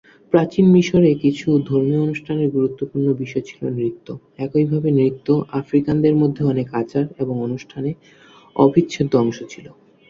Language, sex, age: Bengali, male, under 19